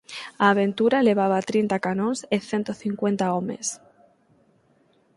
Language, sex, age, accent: Galician, female, 19-29, Oriental (común en zona oriental)